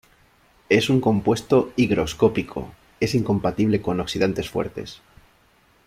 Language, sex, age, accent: Spanish, male, 30-39, España: Sur peninsular (Andalucia, Extremadura, Murcia)